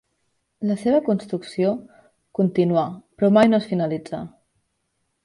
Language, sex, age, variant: Catalan, female, 19-29, Central